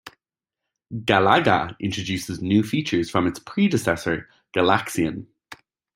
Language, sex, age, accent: English, male, 19-29, Irish English